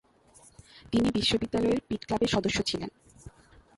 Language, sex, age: Bengali, female, 19-29